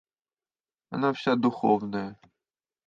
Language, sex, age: Russian, male, 30-39